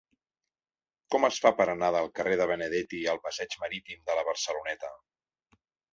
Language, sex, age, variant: Catalan, male, 40-49, Central